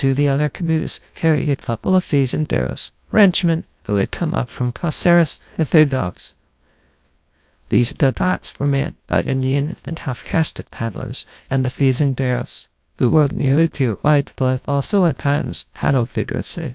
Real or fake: fake